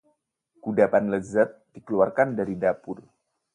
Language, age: Indonesian, 30-39